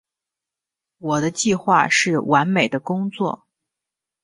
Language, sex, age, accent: Chinese, male, 19-29, 出生地：北京市